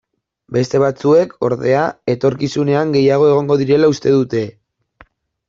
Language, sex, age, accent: Basque, male, 19-29, Mendebalekoa (Araba, Bizkaia, Gipuzkoako mendebaleko herri batzuk)